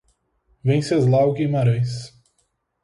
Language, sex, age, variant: Portuguese, male, 19-29, Portuguese (Brasil)